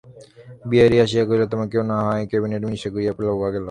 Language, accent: Bengali, প্রমিত; চলিত